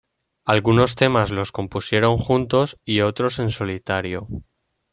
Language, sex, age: Spanish, male, 19-29